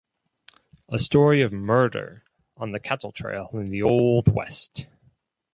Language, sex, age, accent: English, male, 30-39, United States English